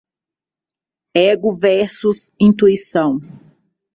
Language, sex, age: Portuguese, female, 40-49